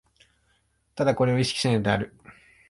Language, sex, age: Japanese, male, 19-29